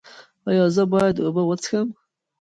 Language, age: Pashto, 19-29